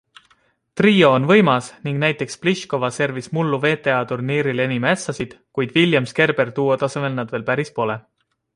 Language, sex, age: Estonian, male, 30-39